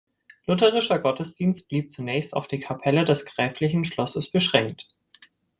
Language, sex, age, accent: German, male, 19-29, Deutschland Deutsch